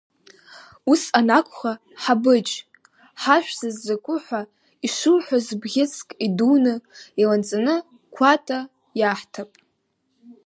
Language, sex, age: Abkhazian, female, under 19